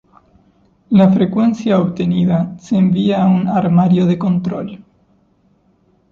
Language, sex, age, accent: Spanish, male, 30-39, Rioplatense: Argentina, Uruguay, este de Bolivia, Paraguay